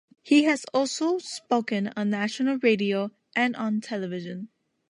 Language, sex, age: English, female, under 19